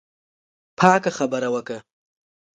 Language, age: Pashto, 19-29